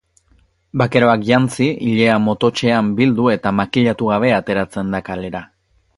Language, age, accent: Basque, 19-29, Erdialdekoa edo Nafarra (Gipuzkoa, Nafarroa)